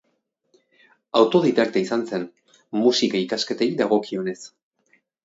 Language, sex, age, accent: Basque, male, 30-39, Erdialdekoa edo Nafarra (Gipuzkoa, Nafarroa)